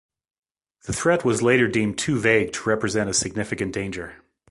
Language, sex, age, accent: English, male, 40-49, United States English